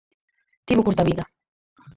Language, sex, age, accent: Galician, female, 19-29, Atlántico (seseo e gheada)